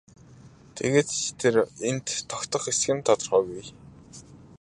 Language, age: Mongolian, 19-29